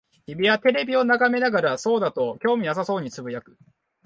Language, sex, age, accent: Japanese, male, 19-29, 標準語